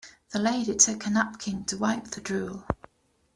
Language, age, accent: English, 19-29, England English